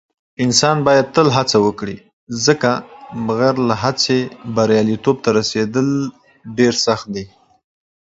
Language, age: Pashto, 19-29